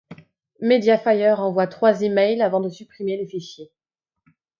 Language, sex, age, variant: French, female, 30-39, Français de métropole